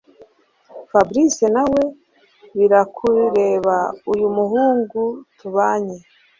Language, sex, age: Kinyarwanda, female, 30-39